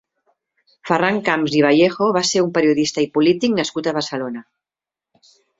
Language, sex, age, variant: Catalan, female, 50-59, Central